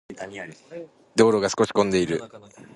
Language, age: Japanese, 19-29